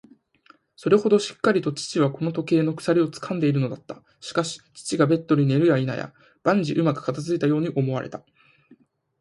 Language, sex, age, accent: Japanese, male, 19-29, 標準語